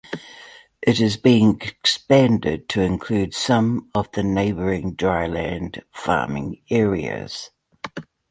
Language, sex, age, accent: English, female, 50-59, New Zealand English